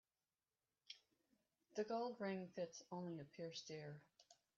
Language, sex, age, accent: English, female, 60-69, United States English